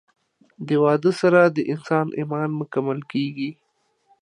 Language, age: Pashto, 30-39